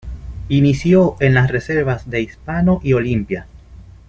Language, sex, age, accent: Spanish, male, 19-29, Caribe: Cuba, Venezuela, Puerto Rico, República Dominicana, Panamá, Colombia caribeña, México caribeño, Costa del golfo de México